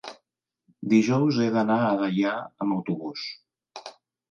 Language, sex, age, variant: Catalan, male, 40-49, Central